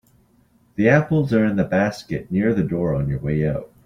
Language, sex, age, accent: English, male, 19-29, Canadian English